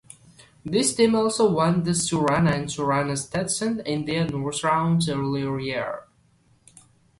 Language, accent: English, United States English